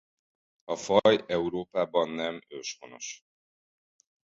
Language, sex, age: Hungarian, male, 40-49